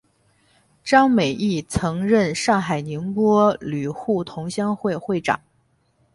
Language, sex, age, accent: Chinese, male, 19-29, 出生地：北京市